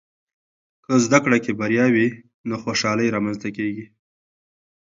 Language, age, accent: Pashto, 30-39, پکتیا ولایت، احمدزی